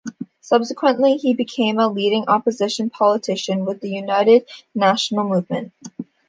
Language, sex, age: English, female, under 19